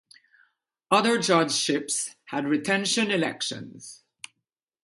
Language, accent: English, Canadian English; French